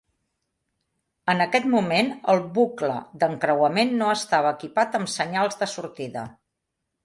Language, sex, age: Catalan, female, 60-69